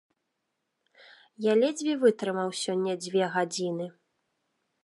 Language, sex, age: Belarusian, female, 30-39